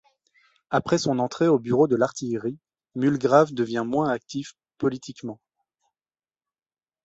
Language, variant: French, Français de métropole